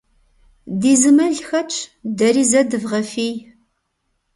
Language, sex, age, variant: Kabardian, female, 40-49, Адыгэбзэ (Къэбэрдей, Кирил, Урысей)